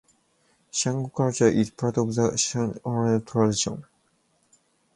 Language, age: English, 19-29